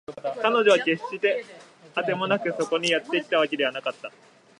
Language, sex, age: Japanese, male, 19-29